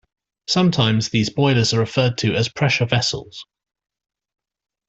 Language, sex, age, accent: English, male, 40-49, England English